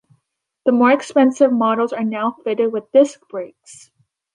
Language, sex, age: English, female, under 19